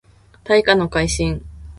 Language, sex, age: Japanese, female, 19-29